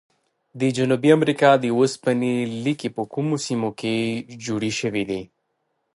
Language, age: Pashto, 19-29